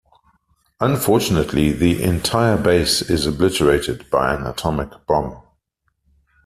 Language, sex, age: English, male, 50-59